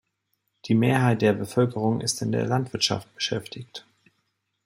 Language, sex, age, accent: German, male, 30-39, Deutschland Deutsch